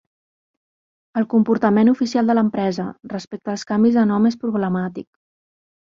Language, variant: Catalan, Central